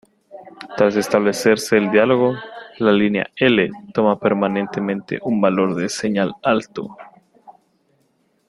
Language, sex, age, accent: Spanish, male, 19-29, América central